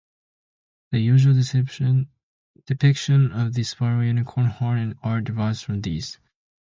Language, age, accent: English, under 19, United States English